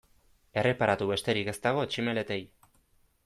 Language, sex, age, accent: Basque, male, 19-29, Erdialdekoa edo Nafarra (Gipuzkoa, Nafarroa)